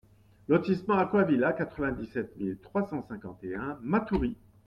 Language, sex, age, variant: French, male, 40-49, Français de métropole